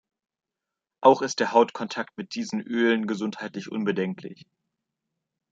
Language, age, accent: German, 19-29, Deutschland Deutsch